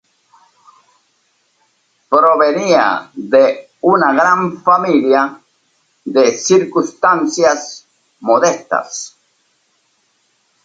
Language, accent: Spanish, Caribe: Cuba, Venezuela, Puerto Rico, República Dominicana, Panamá, Colombia caribeña, México caribeño, Costa del golfo de México